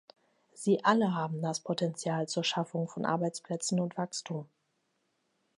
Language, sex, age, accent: German, female, 40-49, Deutschland Deutsch